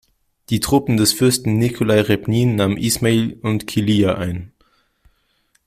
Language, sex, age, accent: German, male, under 19, Deutschland Deutsch